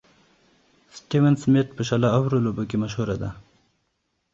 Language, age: Pashto, 19-29